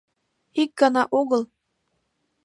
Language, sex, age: Mari, female, 19-29